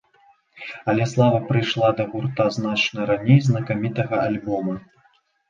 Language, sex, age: Belarusian, male, 19-29